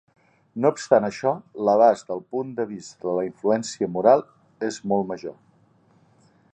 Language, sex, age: Catalan, male, 50-59